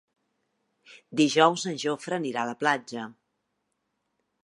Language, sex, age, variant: Catalan, female, 40-49, Central